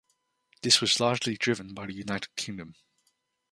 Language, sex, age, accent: English, male, 19-29, England English